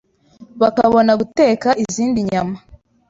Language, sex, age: Kinyarwanda, female, 19-29